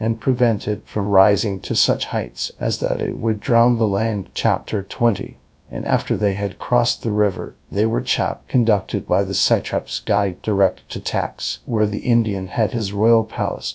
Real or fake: fake